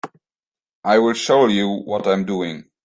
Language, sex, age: English, male, 19-29